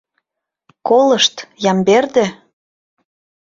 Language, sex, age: Mari, female, 19-29